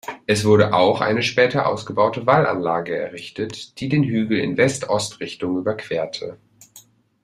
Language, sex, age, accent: German, male, 19-29, Deutschland Deutsch